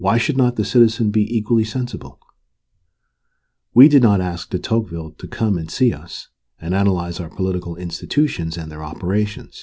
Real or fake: real